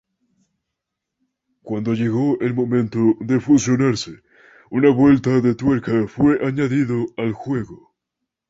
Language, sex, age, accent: Spanish, male, 19-29, Andino-Pacífico: Colombia, Perú, Ecuador, oeste de Bolivia y Venezuela andina